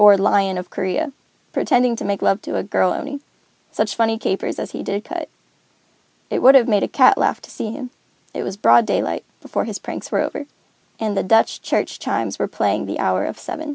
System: none